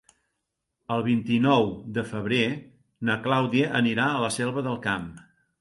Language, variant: Catalan, Central